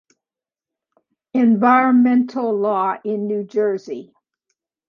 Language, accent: English, United States English